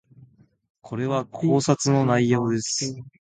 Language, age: Japanese, 19-29